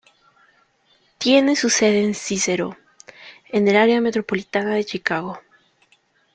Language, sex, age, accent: Spanish, female, 19-29, Andino-Pacífico: Colombia, Perú, Ecuador, oeste de Bolivia y Venezuela andina